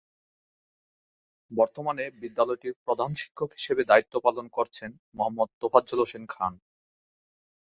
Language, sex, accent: Bengali, male, প্রমিত বাংলা